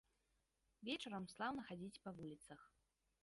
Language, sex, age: Belarusian, female, under 19